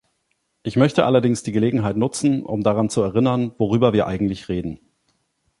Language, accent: German, Deutschland Deutsch